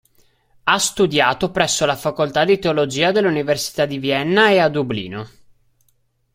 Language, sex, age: Italian, male, 19-29